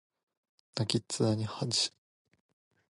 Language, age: Japanese, 19-29